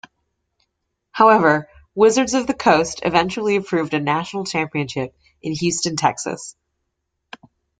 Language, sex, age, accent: English, female, 19-29, United States English